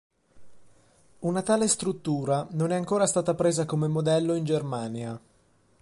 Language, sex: Italian, male